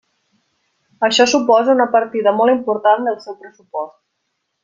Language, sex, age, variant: Catalan, female, 19-29, Nord-Occidental